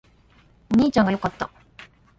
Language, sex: Japanese, female